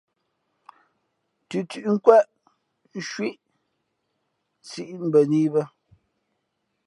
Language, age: Fe'fe', 19-29